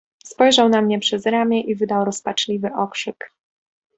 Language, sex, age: Polish, female, 19-29